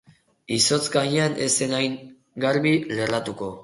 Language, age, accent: Basque, under 19, Erdialdekoa edo Nafarra (Gipuzkoa, Nafarroa)